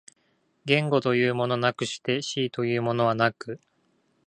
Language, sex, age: Japanese, male, 19-29